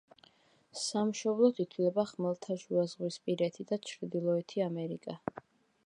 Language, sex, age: Georgian, female, under 19